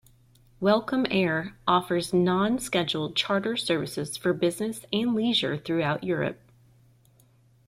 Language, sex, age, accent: English, female, 30-39, United States English